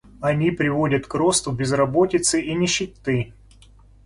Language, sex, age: Russian, male, 40-49